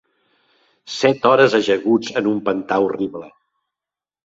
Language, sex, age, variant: Catalan, male, 60-69, Central